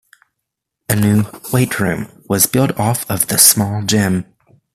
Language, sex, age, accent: English, male, under 19, United States English